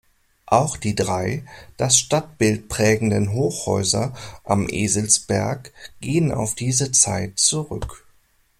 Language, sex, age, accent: German, male, 30-39, Deutschland Deutsch